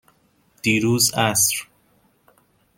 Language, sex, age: Persian, male, 19-29